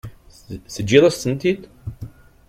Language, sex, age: Kabyle, male, 40-49